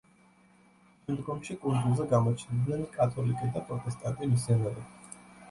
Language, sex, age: Georgian, male, 30-39